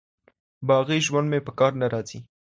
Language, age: Pashto, under 19